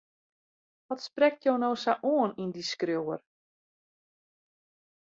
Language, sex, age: Western Frisian, female, 40-49